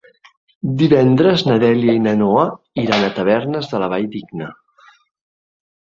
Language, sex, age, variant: Catalan, male, 30-39, Central